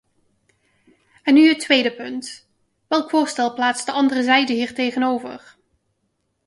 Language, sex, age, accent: Dutch, female, 30-39, Nederlands Nederlands